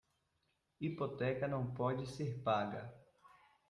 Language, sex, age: Portuguese, male, 19-29